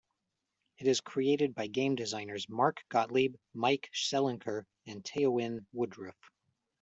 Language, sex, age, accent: English, male, 40-49, United States English